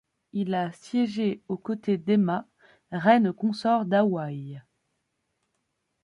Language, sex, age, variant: French, female, 30-39, Français de métropole